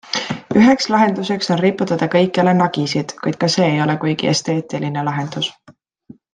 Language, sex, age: Estonian, female, 19-29